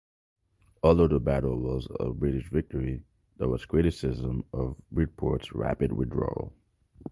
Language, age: English, 30-39